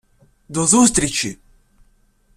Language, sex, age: Ukrainian, male, under 19